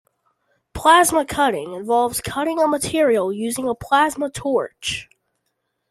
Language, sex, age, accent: English, male, under 19, United States English